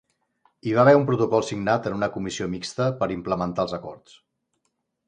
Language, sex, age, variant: Catalan, male, 40-49, Central